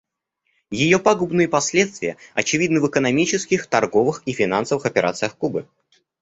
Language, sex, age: Russian, male, under 19